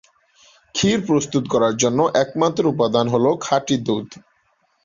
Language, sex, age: Bengali, male, 19-29